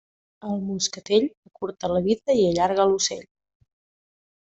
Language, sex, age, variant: Catalan, female, 19-29, Septentrional